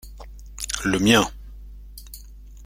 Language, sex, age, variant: French, male, 40-49, Français de métropole